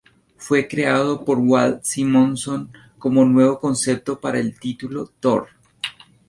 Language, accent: Spanish, Andino-Pacífico: Colombia, Perú, Ecuador, oeste de Bolivia y Venezuela andina